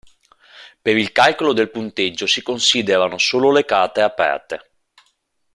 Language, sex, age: Italian, male, 30-39